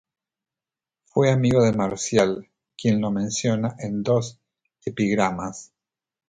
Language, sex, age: Spanish, male, 50-59